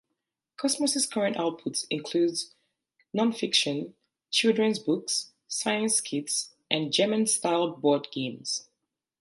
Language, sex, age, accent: English, female, 30-39, England English